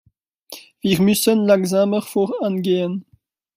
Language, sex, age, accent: German, male, 19-29, Französisch Deutsch